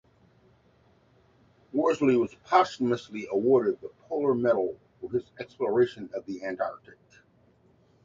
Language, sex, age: English, male, 60-69